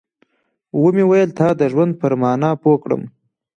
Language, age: Pashto, 19-29